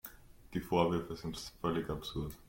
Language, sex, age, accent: German, male, 19-29, Österreichisches Deutsch